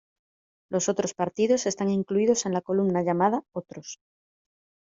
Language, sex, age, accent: Spanish, female, 30-39, España: Norte peninsular (Asturias, Castilla y León, Cantabria, País Vasco, Navarra, Aragón, La Rioja, Guadalajara, Cuenca)